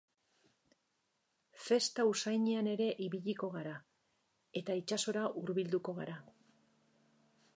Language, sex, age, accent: Basque, female, 50-59, Erdialdekoa edo Nafarra (Gipuzkoa, Nafarroa)